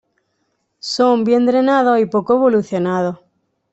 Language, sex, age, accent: Spanish, female, 19-29, España: Sur peninsular (Andalucia, Extremadura, Murcia)